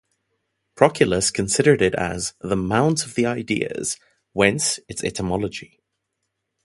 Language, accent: English, Southern African (South Africa, Zimbabwe, Namibia)